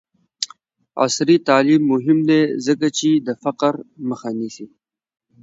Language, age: Pashto, 19-29